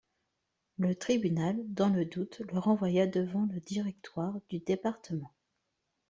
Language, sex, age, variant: French, female, 30-39, Français de métropole